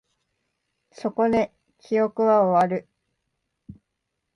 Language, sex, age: Japanese, female, 19-29